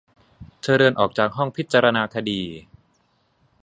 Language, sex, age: Thai, male, 30-39